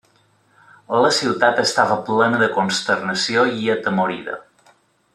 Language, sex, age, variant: Catalan, male, 30-39, Balear